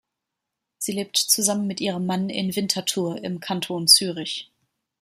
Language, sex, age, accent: German, female, 30-39, Deutschland Deutsch